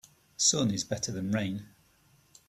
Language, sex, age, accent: English, male, 30-39, England English